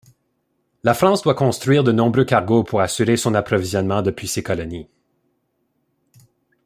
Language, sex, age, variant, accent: French, male, 30-39, Français d'Amérique du Nord, Français du Canada